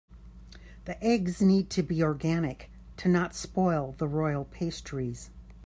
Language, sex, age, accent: English, female, 60-69, United States English